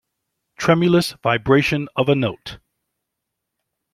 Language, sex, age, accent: English, male, 50-59, United States English